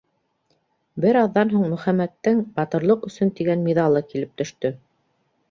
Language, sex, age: Bashkir, female, 30-39